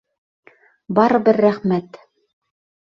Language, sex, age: Bashkir, female, 30-39